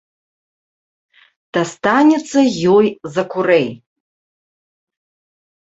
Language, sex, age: Belarusian, female, 40-49